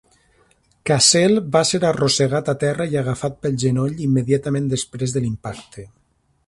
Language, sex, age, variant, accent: Catalan, male, 40-49, Valencià meridional, valencià